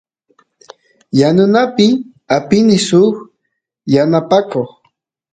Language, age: Santiago del Estero Quichua, 30-39